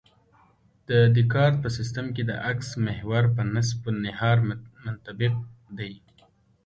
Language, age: Pashto, 19-29